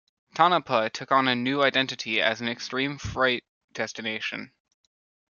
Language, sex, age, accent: English, male, under 19, United States English